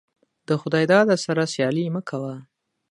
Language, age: Pashto, 19-29